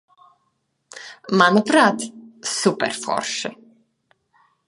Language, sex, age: Latvian, female, 30-39